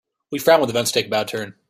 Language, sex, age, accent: English, male, 19-29, United States English